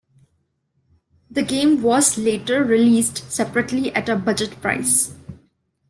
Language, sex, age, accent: English, female, 19-29, India and South Asia (India, Pakistan, Sri Lanka)